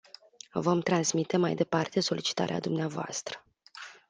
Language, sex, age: Romanian, female, 19-29